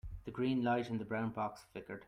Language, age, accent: English, 30-39, Irish English